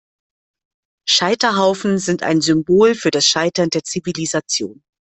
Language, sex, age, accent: German, female, 50-59, Deutschland Deutsch